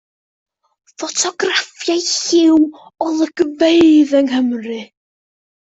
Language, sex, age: Welsh, female, under 19